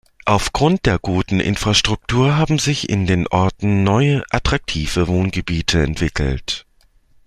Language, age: German, 30-39